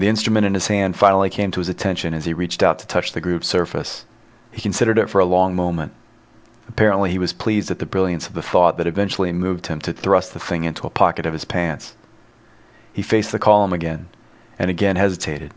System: none